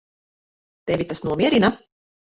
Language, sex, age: Latvian, female, 40-49